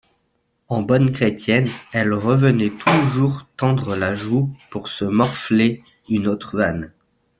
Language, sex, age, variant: French, male, 30-39, Français de métropole